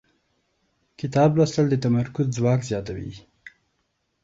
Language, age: Pashto, 19-29